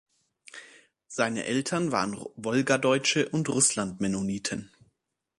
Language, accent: German, Deutschland Deutsch